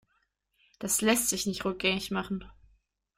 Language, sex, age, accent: German, female, 19-29, Deutschland Deutsch